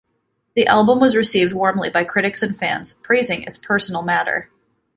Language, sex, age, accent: English, female, 19-29, United States English